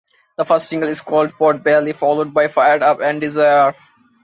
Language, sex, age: English, male, 19-29